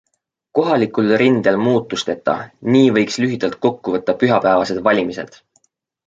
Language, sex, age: Estonian, male, 19-29